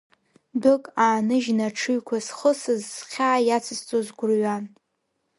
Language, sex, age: Abkhazian, female, 19-29